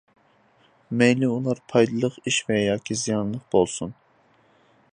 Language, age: Uyghur, 19-29